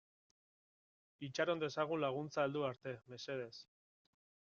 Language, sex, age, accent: Basque, male, 30-39, Erdialdekoa edo Nafarra (Gipuzkoa, Nafarroa)